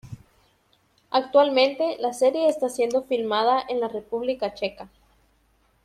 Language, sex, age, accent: Spanish, female, 19-29, América central